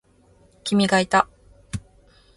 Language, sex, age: Japanese, female, 19-29